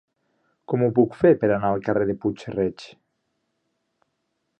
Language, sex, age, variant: Catalan, male, 19-29, Nord-Occidental